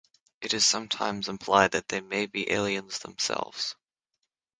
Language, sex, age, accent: English, male, under 19, United States English; Canadian English